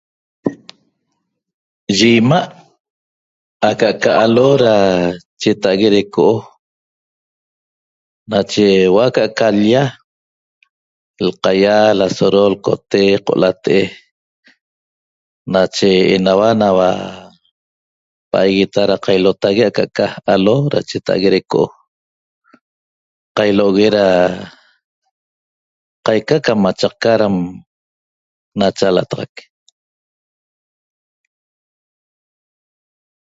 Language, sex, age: Toba, male, 60-69